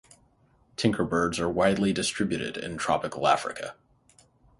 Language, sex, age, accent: English, male, 30-39, United States English; Canadian English